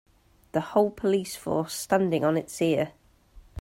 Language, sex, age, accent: English, female, 30-39, England English